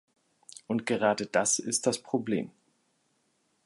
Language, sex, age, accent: German, male, 30-39, Deutschland Deutsch